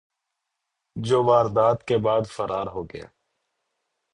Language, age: Urdu, 30-39